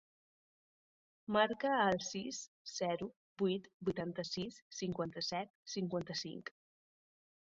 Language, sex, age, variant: Catalan, female, under 19, Central